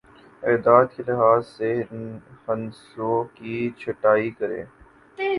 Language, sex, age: Urdu, male, 19-29